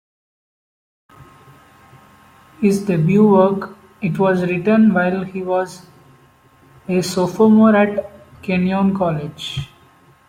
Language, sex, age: English, male, 19-29